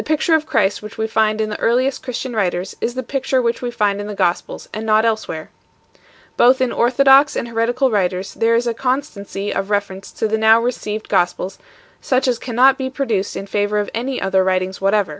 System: none